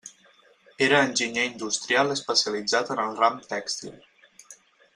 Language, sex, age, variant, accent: Catalan, male, 19-29, Central, central; Barceloní